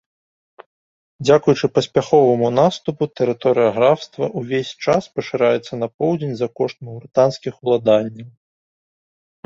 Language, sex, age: Belarusian, male, 19-29